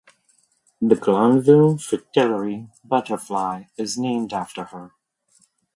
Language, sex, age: English, male, 30-39